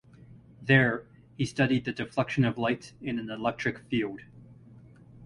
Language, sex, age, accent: English, male, 40-49, United States English